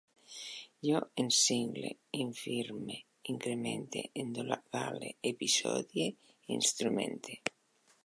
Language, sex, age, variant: Catalan, female, 60-69, Central